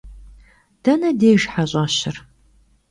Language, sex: Kabardian, female